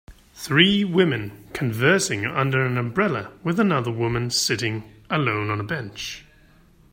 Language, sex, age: English, male, 19-29